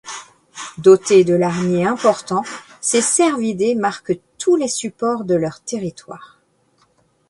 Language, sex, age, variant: French, female, 50-59, Français de métropole